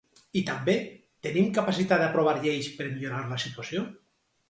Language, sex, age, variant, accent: Catalan, male, 50-59, Valencià meridional, valencià